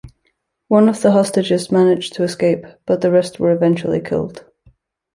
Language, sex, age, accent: English, female, 19-29, United States English